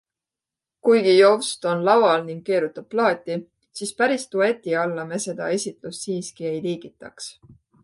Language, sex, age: Estonian, female, 30-39